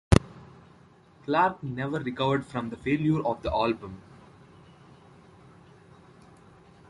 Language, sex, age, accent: English, male, 19-29, India and South Asia (India, Pakistan, Sri Lanka)